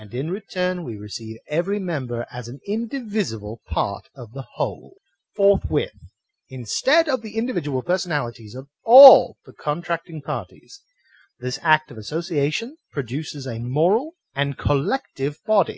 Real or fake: real